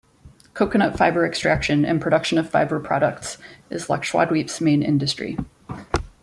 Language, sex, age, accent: English, female, 40-49, United States English